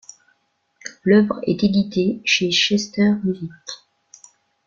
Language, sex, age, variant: French, female, 40-49, Français de métropole